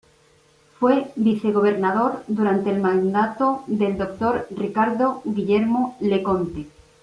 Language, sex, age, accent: Spanish, female, 50-59, España: Centro-Sur peninsular (Madrid, Toledo, Castilla-La Mancha)